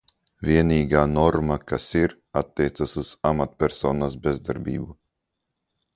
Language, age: Latvian, 19-29